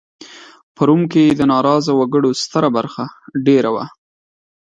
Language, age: Pashto, 19-29